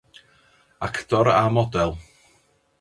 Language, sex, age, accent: Welsh, male, 40-49, Y Deyrnas Unedig Cymraeg